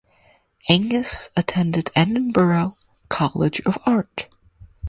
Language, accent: English, United States English